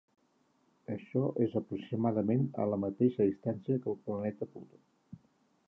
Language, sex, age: Catalan, male, 60-69